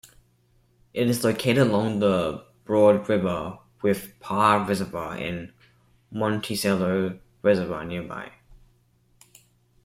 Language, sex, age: English, male, 19-29